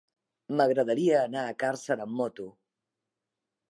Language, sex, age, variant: Catalan, female, 50-59, Central